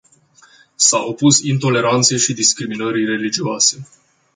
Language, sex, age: Romanian, male, 19-29